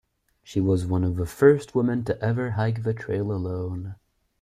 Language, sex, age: English, male, 19-29